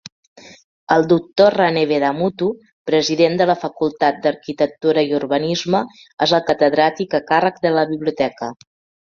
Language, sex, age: Catalan, female, 50-59